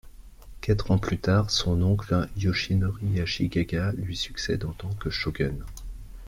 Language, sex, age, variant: French, male, 40-49, Français de métropole